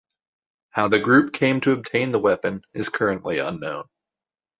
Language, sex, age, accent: English, male, 19-29, United States English